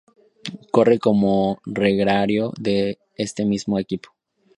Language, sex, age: Spanish, male, 19-29